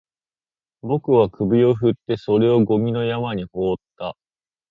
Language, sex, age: Japanese, male, under 19